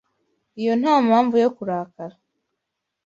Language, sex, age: Kinyarwanda, female, 19-29